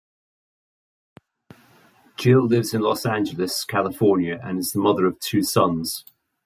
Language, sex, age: English, male, 50-59